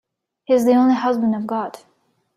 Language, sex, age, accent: English, female, 19-29, United States English